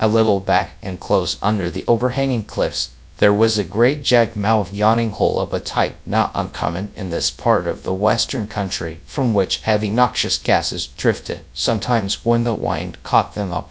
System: TTS, GradTTS